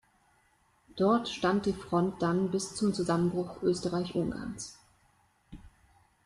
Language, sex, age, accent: German, female, 19-29, Deutschland Deutsch